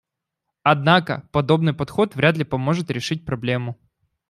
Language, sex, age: Russian, male, 19-29